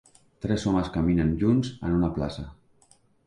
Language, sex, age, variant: Catalan, male, 40-49, Central